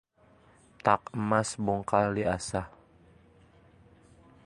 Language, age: Indonesian, 30-39